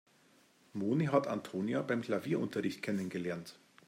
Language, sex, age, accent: German, male, 50-59, Deutschland Deutsch